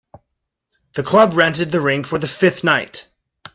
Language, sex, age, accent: English, male, 19-29, United States English